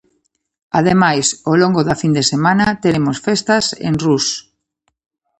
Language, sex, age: Galician, female, 50-59